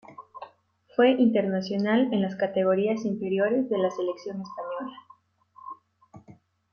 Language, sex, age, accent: Spanish, female, 19-29, Andino-Pacífico: Colombia, Perú, Ecuador, oeste de Bolivia y Venezuela andina